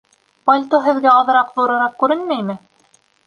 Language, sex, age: Bashkir, female, 19-29